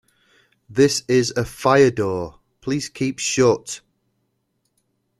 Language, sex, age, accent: English, male, 40-49, England English